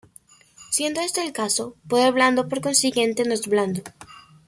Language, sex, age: Spanish, female, 19-29